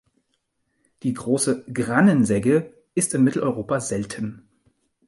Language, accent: German, Deutschland Deutsch